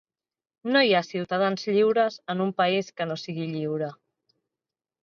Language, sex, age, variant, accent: Catalan, female, 30-39, Central, central